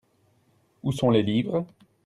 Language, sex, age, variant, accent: French, male, 30-39, Français d'Europe, Français de Belgique